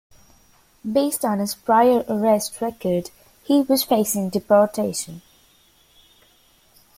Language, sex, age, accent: English, female, under 19, United States English